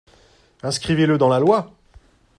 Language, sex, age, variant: French, male, 40-49, Français de métropole